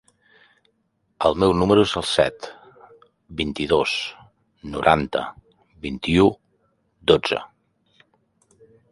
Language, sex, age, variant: Catalan, male, 40-49, Central